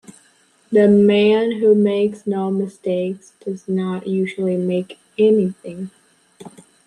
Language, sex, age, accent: English, female, under 19, United States English